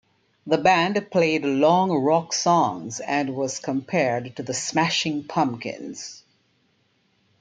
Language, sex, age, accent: English, female, 60-69, West Indies and Bermuda (Bahamas, Bermuda, Jamaica, Trinidad)